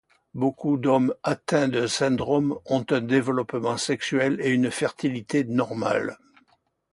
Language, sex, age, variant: French, male, 80-89, Français de métropole